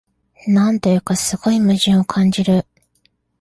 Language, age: Japanese, 19-29